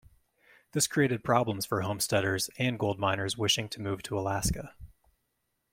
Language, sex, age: English, male, 30-39